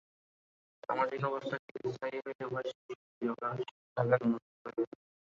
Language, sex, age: Bengali, male, 19-29